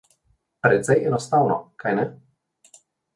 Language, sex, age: Slovenian, male, 19-29